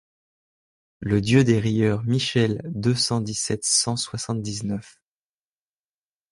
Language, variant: French, Français de métropole